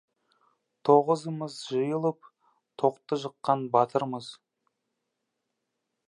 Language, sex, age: Kazakh, male, 19-29